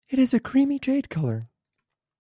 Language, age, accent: English, 19-29, United States English